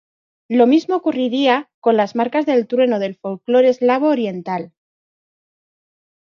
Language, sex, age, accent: Spanish, female, 40-49, España: Centro-Sur peninsular (Madrid, Toledo, Castilla-La Mancha)